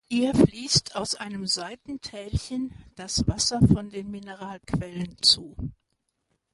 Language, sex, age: German, female, 70-79